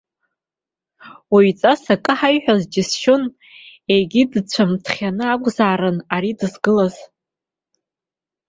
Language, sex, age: Abkhazian, female, 30-39